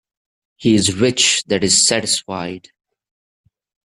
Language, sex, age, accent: English, male, 19-29, India and South Asia (India, Pakistan, Sri Lanka)